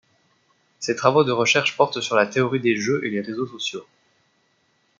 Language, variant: French, Français de métropole